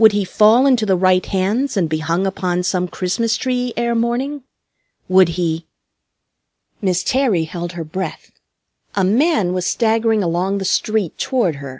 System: none